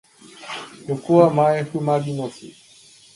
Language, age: Japanese, 30-39